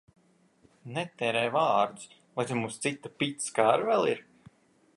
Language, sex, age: Latvian, male, 19-29